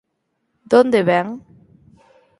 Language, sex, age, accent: Galician, female, 19-29, Central (gheada)